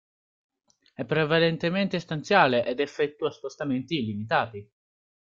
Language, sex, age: Italian, male, under 19